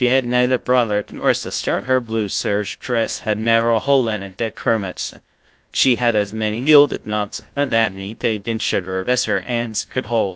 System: TTS, GlowTTS